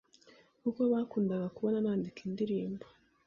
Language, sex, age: Kinyarwanda, female, 50-59